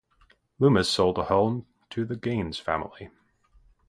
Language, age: English, 30-39